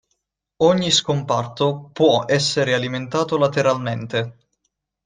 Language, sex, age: Italian, male, 19-29